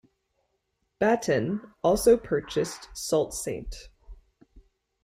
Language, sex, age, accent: English, female, 30-39, United States English